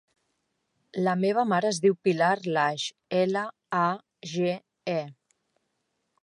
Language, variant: Catalan, Central